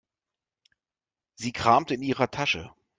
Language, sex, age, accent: German, male, 40-49, Deutschland Deutsch